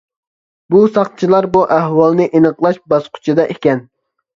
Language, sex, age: Uyghur, male, 19-29